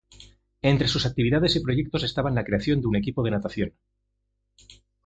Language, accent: Spanish, España: Centro-Sur peninsular (Madrid, Toledo, Castilla-La Mancha)